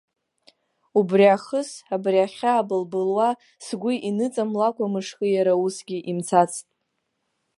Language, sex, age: Abkhazian, female, under 19